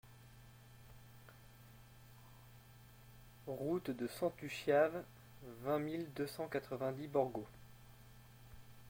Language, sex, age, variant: French, male, 19-29, Français de métropole